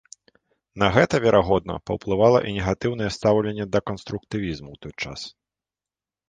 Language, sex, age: Belarusian, male, 30-39